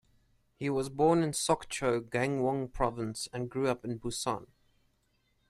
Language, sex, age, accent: English, male, 19-29, Southern African (South Africa, Zimbabwe, Namibia)